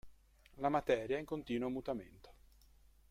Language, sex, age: Italian, male, 40-49